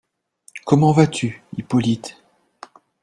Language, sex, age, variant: French, male, 40-49, Français de métropole